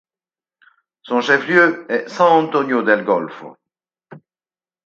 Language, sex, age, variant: French, male, 60-69, Français de métropole